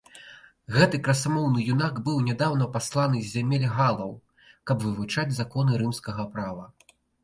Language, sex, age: Belarusian, male, 19-29